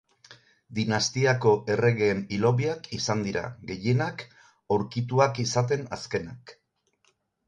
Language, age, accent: Basque, 60-69, Erdialdekoa edo Nafarra (Gipuzkoa, Nafarroa)